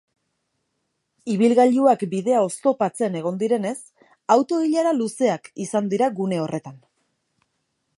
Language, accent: Basque, Erdialdekoa edo Nafarra (Gipuzkoa, Nafarroa)